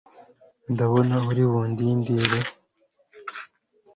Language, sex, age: Kinyarwanda, male, 19-29